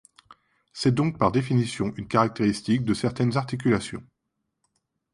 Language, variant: French, Français de métropole